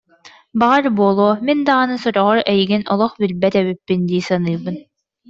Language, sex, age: Yakut, female, under 19